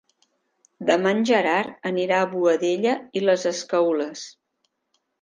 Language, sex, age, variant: Catalan, female, 50-59, Central